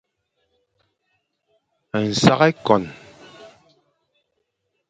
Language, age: Fang, 40-49